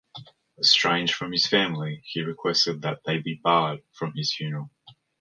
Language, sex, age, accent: English, male, 19-29, Australian English